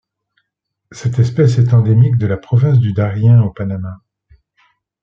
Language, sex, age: French, male, 40-49